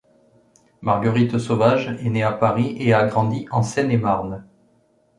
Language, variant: French, Français de métropole